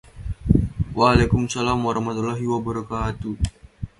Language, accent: English, Malaysian English